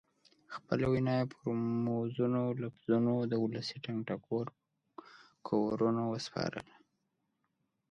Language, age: Pashto, 19-29